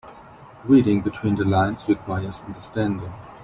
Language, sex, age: English, male, 19-29